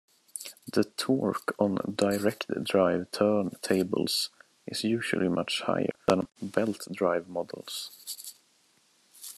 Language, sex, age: English, male, 30-39